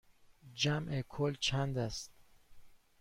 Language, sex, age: Persian, male, 30-39